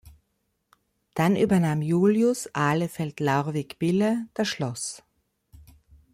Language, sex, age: German, female, 50-59